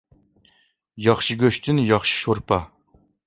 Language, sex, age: Uyghur, male, 40-49